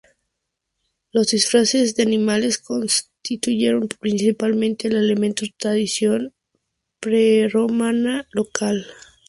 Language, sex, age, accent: Spanish, female, 19-29, México